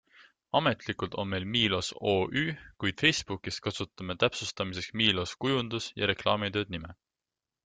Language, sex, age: Estonian, male, 19-29